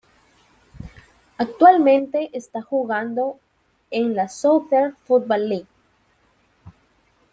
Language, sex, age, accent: Spanish, female, 19-29, América central